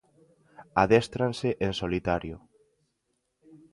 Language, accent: Galician, Atlántico (seseo e gheada)